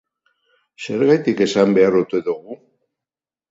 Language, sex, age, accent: Basque, male, 70-79, Mendebalekoa (Araba, Bizkaia, Gipuzkoako mendebaleko herri batzuk)